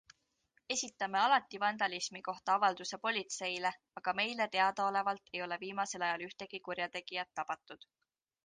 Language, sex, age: Estonian, female, 19-29